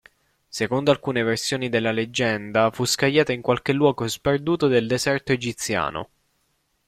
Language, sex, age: Italian, male, 19-29